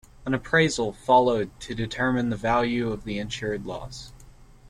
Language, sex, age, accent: English, male, 19-29, United States English